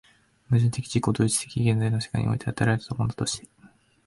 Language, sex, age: Japanese, male, 19-29